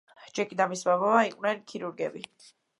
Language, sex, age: Georgian, female, under 19